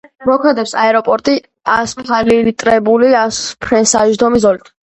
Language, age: Georgian, 30-39